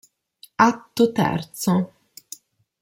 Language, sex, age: Italian, female, 30-39